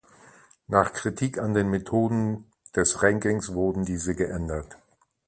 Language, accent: German, Deutschland Deutsch